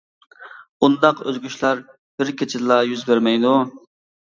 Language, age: Uyghur, 19-29